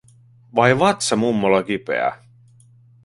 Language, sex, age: Finnish, male, 30-39